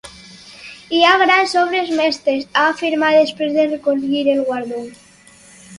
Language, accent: Catalan, valencià